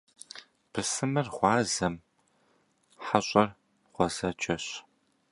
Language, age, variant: Kabardian, 19-29, Адыгэбзэ (Къэбэрдей, Кирил, псоми зэдай)